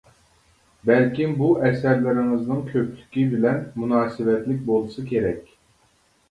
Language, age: Uyghur, 40-49